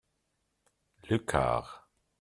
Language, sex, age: French, male, 30-39